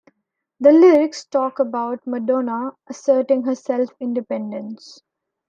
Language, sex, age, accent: English, female, 19-29, India and South Asia (India, Pakistan, Sri Lanka)